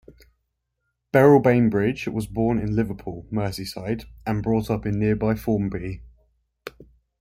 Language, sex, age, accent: English, male, 19-29, England English